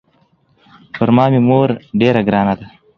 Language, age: Pashto, under 19